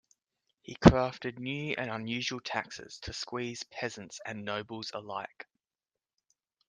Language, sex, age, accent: English, male, 19-29, Australian English